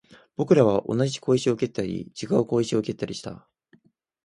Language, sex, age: Japanese, male, under 19